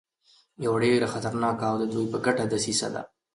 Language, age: Pashto, 30-39